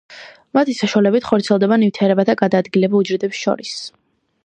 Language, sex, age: Georgian, female, under 19